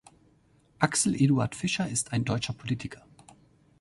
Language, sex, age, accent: German, male, 30-39, Deutschland Deutsch